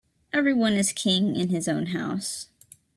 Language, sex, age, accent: English, female, 19-29, United States English